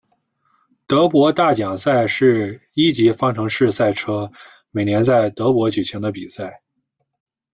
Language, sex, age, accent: Chinese, male, 19-29, 出生地：河南省